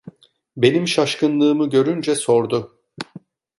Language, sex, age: Turkish, male, 50-59